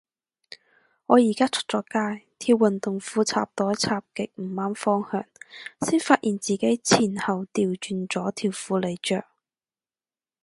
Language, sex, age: Cantonese, female, 19-29